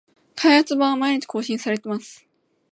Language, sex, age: Japanese, female, 19-29